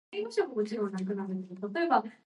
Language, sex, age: Tatar, female, under 19